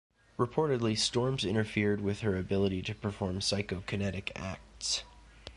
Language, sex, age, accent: English, male, 30-39, United States English